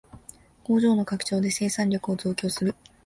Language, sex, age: Japanese, female, 19-29